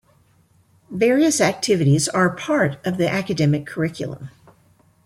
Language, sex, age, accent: English, female, 60-69, United States English